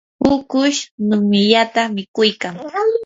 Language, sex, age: Yanahuanca Pasco Quechua, female, 19-29